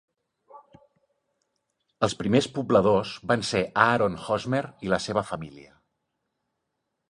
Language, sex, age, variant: Catalan, male, 40-49, Central